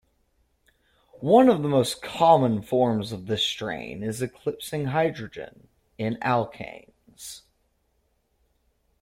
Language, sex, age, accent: English, male, 19-29, United States English